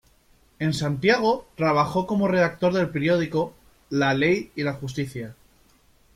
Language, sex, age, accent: Spanish, male, 19-29, España: Centro-Sur peninsular (Madrid, Toledo, Castilla-La Mancha)